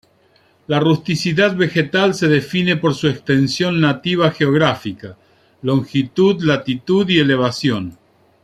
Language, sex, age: Spanish, male, 50-59